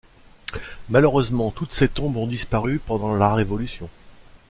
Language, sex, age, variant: French, male, 40-49, Français de métropole